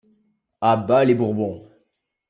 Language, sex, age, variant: French, male, under 19, Français de métropole